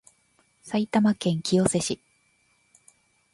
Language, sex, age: Japanese, female, 50-59